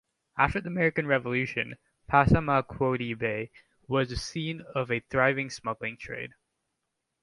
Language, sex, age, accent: English, male, under 19, United States English